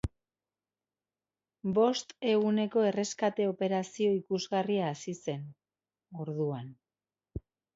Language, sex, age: Basque, female, 30-39